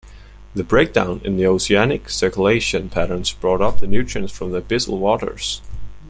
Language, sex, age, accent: English, male, under 19, United States English